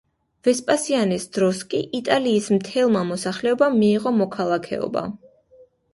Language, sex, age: Georgian, female, 19-29